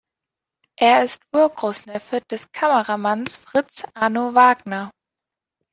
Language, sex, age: German, female, under 19